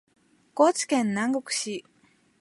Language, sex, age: Japanese, female, 19-29